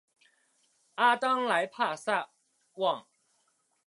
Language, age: Chinese, 19-29